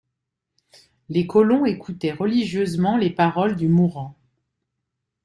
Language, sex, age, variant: French, female, 30-39, Français de métropole